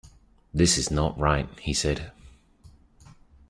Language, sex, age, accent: English, male, 30-39, England English